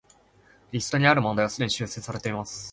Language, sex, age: Japanese, male, 19-29